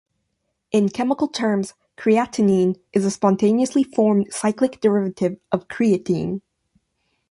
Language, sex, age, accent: English, female, 19-29, United States English